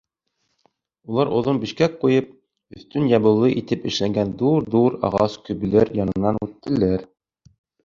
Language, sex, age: Bashkir, male, 30-39